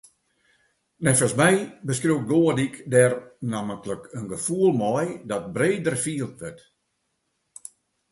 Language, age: Western Frisian, 70-79